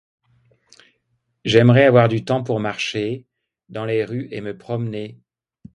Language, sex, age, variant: French, male, 50-59, Français de métropole